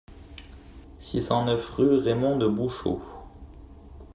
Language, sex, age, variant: French, male, 19-29, Français de métropole